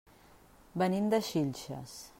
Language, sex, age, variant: Catalan, female, 40-49, Central